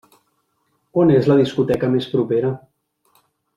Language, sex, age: Catalan, male, 30-39